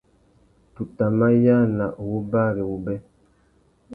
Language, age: Tuki, 40-49